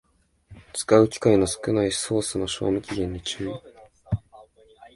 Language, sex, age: Japanese, male, 19-29